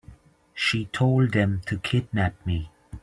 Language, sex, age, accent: English, male, 30-39, Irish English